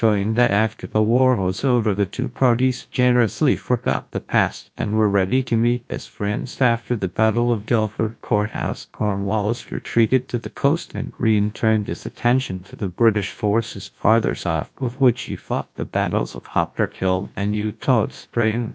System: TTS, GlowTTS